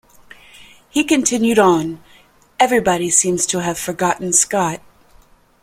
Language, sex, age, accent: English, female, 40-49, United States English